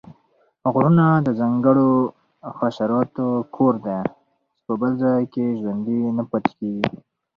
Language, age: Pashto, 19-29